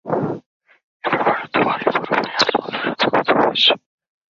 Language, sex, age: Bengali, male, 19-29